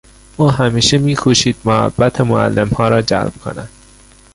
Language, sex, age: Persian, male, 19-29